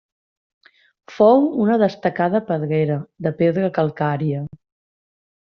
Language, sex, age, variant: Catalan, female, 40-49, Central